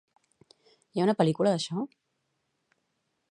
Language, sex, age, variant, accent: Catalan, female, 40-49, Central, central